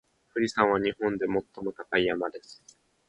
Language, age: Japanese, under 19